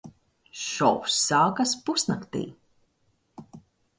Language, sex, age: Latvian, female, 40-49